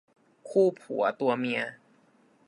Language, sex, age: Thai, male, 19-29